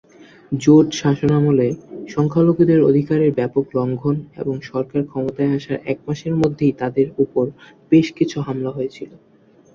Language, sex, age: Bengali, male, under 19